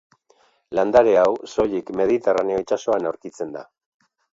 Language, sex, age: Basque, male, 60-69